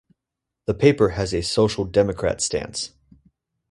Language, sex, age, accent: English, male, 19-29, United States English